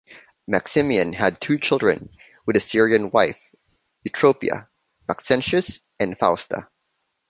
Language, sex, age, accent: English, male, 30-39, Filipino